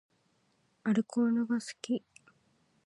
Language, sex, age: Japanese, female, 19-29